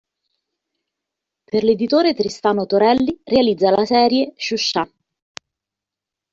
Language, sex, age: Italian, female, 40-49